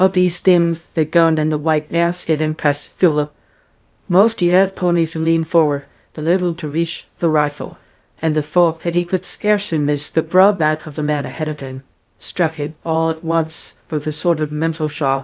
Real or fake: fake